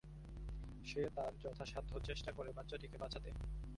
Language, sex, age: Bengali, female, 19-29